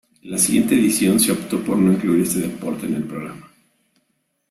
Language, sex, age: Spanish, male, 40-49